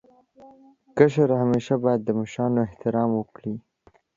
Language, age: Pashto, 19-29